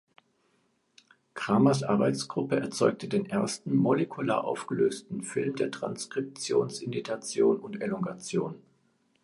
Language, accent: German, Deutschland Deutsch